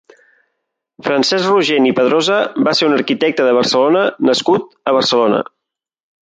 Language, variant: Catalan, Central